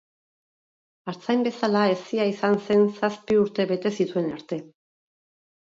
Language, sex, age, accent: Basque, female, 50-59, Mendebalekoa (Araba, Bizkaia, Gipuzkoako mendebaleko herri batzuk)